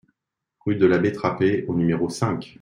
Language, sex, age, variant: French, male, 40-49, Français de métropole